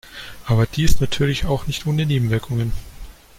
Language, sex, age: German, male, 19-29